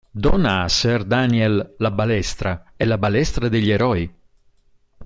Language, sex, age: Italian, male, 60-69